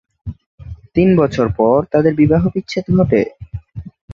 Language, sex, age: Bengali, male, 19-29